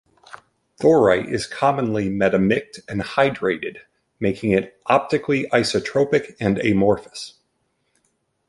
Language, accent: English, United States English